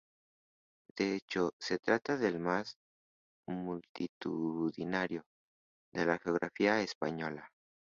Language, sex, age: Spanish, male, 19-29